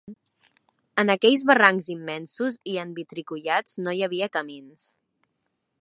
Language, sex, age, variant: Catalan, female, 40-49, Central